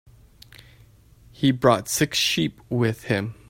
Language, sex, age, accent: English, male, 30-39, Canadian English